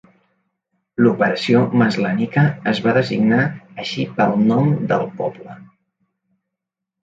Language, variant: Catalan, Central